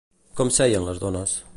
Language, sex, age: Catalan, male, 40-49